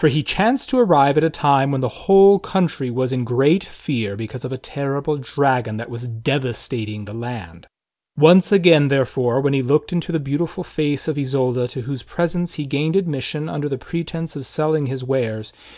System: none